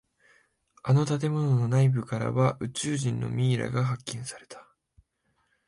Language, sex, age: Japanese, male, 19-29